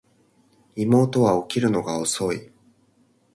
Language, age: Japanese, 30-39